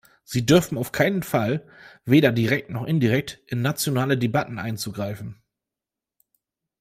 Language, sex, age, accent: German, male, 30-39, Deutschland Deutsch